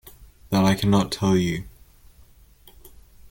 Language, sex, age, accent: English, male, under 19, Australian English